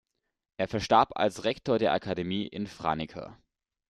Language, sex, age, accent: German, male, 19-29, Deutschland Deutsch